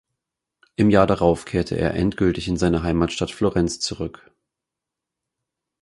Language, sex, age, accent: German, male, 30-39, Deutschland Deutsch